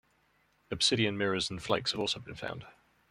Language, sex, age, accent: English, male, 19-29, England English